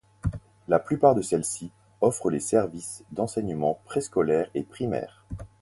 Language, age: French, 30-39